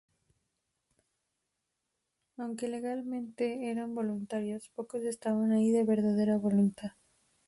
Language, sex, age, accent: Spanish, female, 19-29, México